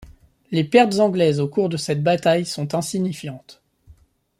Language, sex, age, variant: French, male, 30-39, Français de métropole